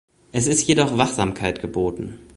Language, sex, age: German, male, 19-29